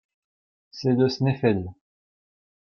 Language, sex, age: French, male, 30-39